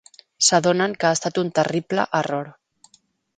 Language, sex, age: Catalan, female, 40-49